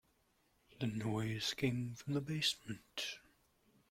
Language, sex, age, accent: English, male, 19-29, United States English